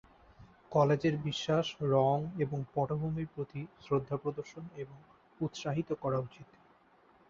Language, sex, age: Bengali, male, 19-29